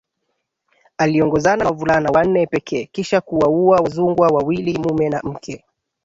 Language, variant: Swahili, Kiswahili cha Bara ya Tanzania